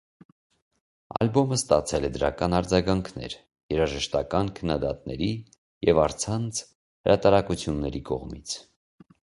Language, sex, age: Armenian, male, 30-39